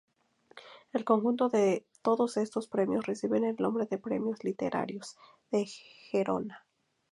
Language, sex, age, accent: Spanish, female, 30-39, México